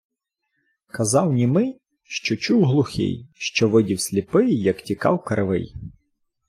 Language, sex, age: Ukrainian, male, 40-49